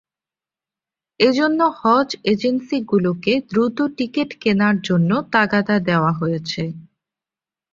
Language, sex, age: Bengali, female, 19-29